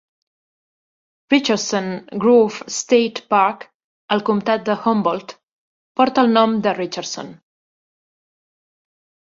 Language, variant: Catalan, Central